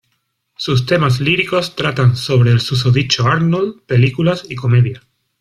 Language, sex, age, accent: Spanish, male, 40-49, España: Sur peninsular (Andalucia, Extremadura, Murcia)